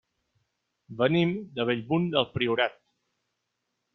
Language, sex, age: Catalan, male, 40-49